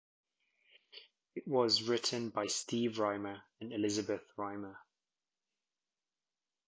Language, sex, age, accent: English, male, 30-39, England English